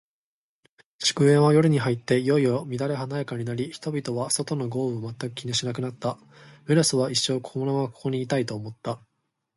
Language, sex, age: Japanese, male, 19-29